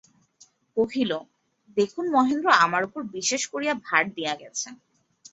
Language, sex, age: Bengali, female, 19-29